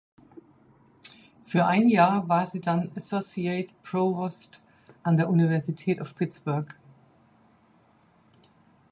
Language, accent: German, Deutschland Deutsch